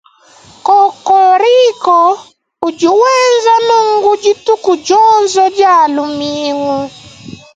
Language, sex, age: Luba-Lulua, female, 19-29